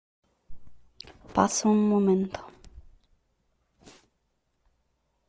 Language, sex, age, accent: Spanish, female, under 19, México